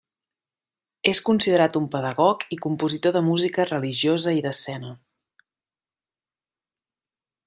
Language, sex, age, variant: Catalan, female, 30-39, Central